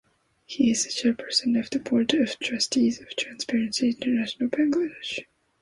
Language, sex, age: English, female, under 19